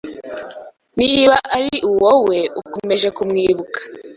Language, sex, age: Kinyarwanda, female, 19-29